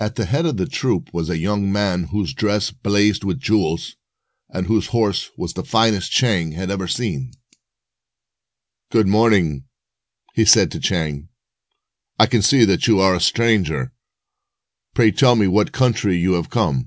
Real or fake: real